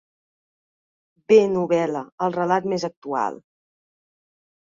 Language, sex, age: Catalan, female, 30-39